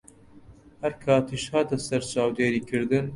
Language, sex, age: Central Kurdish, male, 30-39